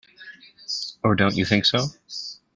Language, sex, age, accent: English, male, 19-29, United States English